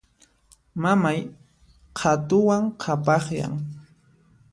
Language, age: Puno Quechua, 19-29